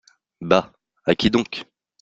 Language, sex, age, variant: French, male, 19-29, Français de métropole